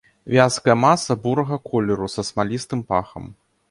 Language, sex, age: Belarusian, male, 30-39